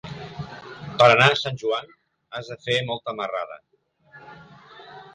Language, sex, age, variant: Catalan, male, 50-59, Central